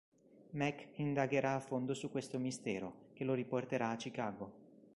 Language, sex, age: Italian, male, 19-29